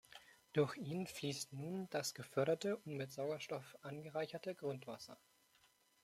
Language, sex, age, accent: German, male, 19-29, Deutschland Deutsch